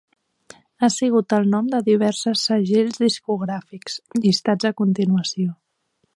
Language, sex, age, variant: Catalan, female, 19-29, Central